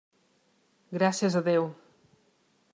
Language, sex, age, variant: Catalan, female, 40-49, Central